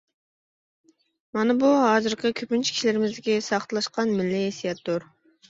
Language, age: Uyghur, 30-39